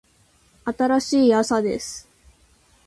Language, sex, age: Japanese, female, 19-29